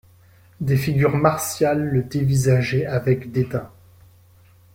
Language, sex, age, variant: French, male, 19-29, Français de métropole